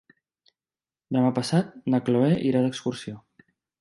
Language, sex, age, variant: Catalan, male, 30-39, Central